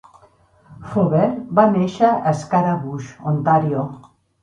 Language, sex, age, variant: Catalan, female, 50-59, Central